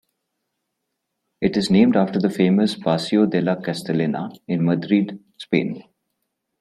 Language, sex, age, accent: English, male, 30-39, India and South Asia (India, Pakistan, Sri Lanka)